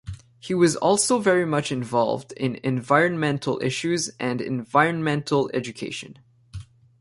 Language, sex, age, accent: English, male, 19-29, Canadian English